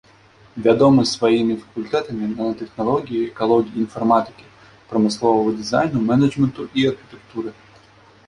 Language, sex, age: Belarusian, male, 19-29